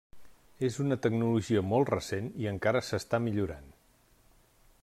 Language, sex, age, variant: Catalan, male, 50-59, Central